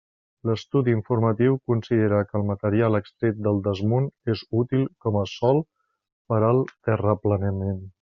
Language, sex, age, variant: Catalan, male, 40-49, Central